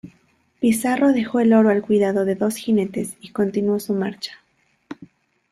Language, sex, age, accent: Spanish, female, 19-29, México